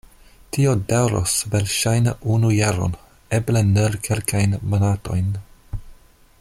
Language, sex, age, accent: Esperanto, male, 30-39, Internacia